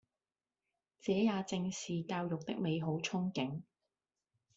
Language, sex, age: Cantonese, female, 19-29